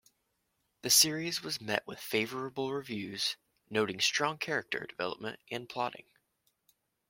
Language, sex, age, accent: English, male, 19-29, United States English